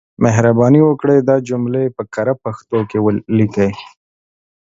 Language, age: Pashto, 30-39